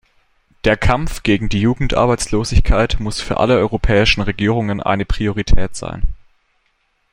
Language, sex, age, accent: German, male, under 19, Deutschland Deutsch